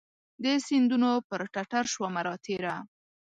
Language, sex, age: Pashto, female, 19-29